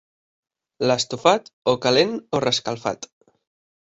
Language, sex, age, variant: Catalan, male, 19-29, Central